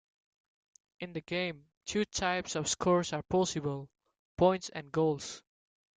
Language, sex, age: English, male, 19-29